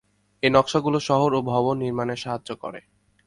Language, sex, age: Bengali, male, 19-29